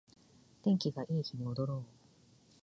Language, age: Japanese, 50-59